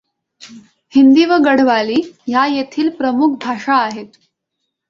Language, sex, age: Marathi, female, under 19